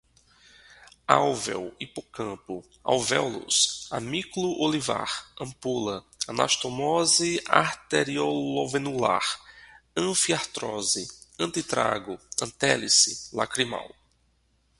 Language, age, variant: Portuguese, 30-39, Portuguese (Brasil)